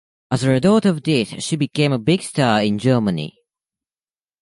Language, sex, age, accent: English, male, under 19, United States English